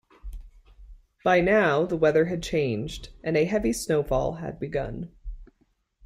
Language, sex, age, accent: English, female, 30-39, United States English